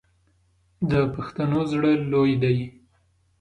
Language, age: Pashto, 19-29